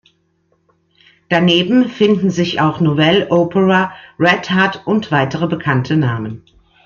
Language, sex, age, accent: German, female, 40-49, Deutschland Deutsch